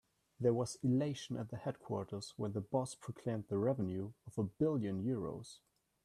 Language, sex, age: English, male, 19-29